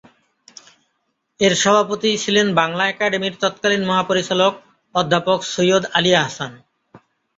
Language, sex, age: Bengali, male, 30-39